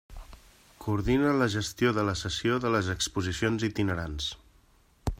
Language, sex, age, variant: Catalan, male, 40-49, Central